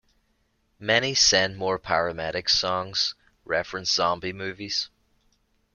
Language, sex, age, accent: English, male, 30-39, Irish English